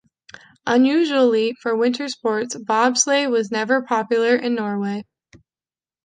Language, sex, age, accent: English, female, 19-29, United States English